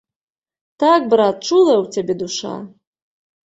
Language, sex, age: Belarusian, female, 30-39